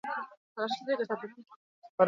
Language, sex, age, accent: Basque, female, 40-49, Mendebalekoa (Araba, Bizkaia, Gipuzkoako mendebaleko herri batzuk)